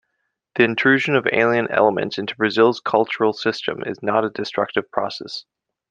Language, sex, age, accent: English, male, 19-29, United States English